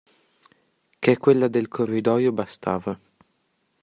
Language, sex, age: Italian, male, under 19